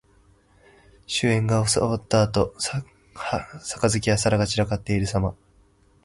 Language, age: Japanese, 19-29